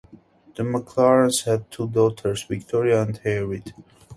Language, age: English, 19-29